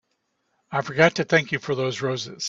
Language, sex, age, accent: English, male, 70-79, United States English